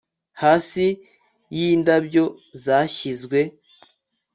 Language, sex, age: Kinyarwanda, male, 19-29